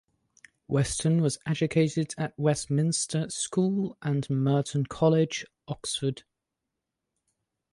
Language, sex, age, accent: English, male, 19-29, England English